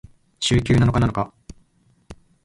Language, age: Japanese, 19-29